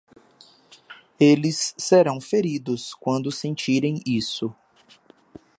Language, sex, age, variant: Portuguese, male, 19-29, Portuguese (Brasil)